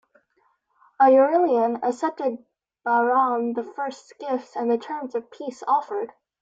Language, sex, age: English, female, 19-29